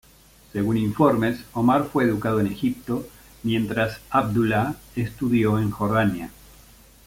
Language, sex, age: Spanish, male, 50-59